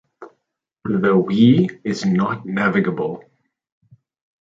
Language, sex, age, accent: English, male, 19-29, Southern African (South Africa, Zimbabwe, Namibia)